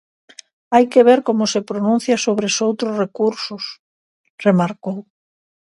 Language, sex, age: Galician, female, 50-59